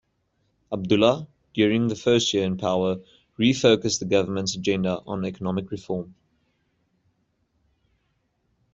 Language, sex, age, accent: English, male, 19-29, Southern African (South Africa, Zimbabwe, Namibia)